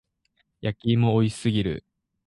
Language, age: Japanese, 19-29